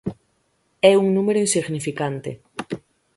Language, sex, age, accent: Galician, female, 19-29, Central (gheada); Oriental (común en zona oriental)